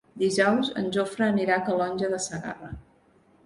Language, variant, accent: Catalan, Central, central